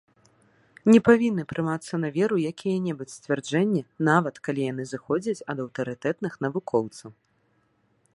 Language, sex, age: Belarusian, female, 30-39